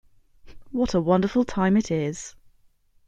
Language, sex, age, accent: English, female, 19-29, England English